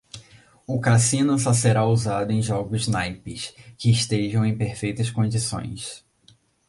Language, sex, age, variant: Portuguese, male, under 19, Portuguese (Brasil)